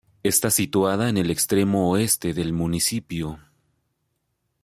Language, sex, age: Spanish, male, 40-49